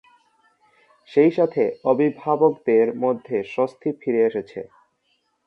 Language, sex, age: Bengali, male, under 19